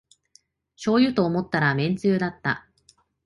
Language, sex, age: Japanese, female, 30-39